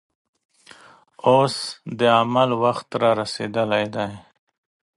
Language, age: Pashto, 40-49